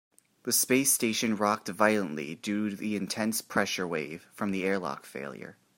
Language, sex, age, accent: English, male, 19-29, United States English